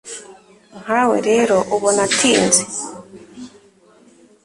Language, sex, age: Kinyarwanda, female, 19-29